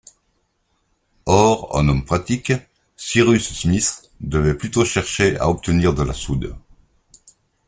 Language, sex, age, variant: French, male, 60-69, Français de métropole